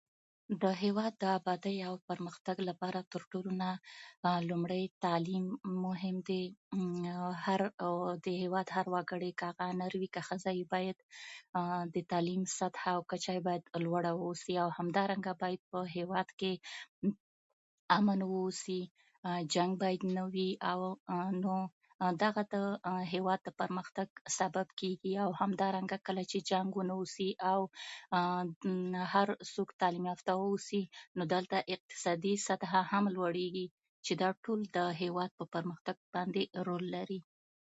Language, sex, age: Pashto, female, 30-39